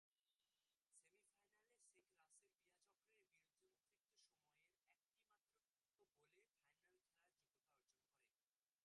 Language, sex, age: Bengali, male, under 19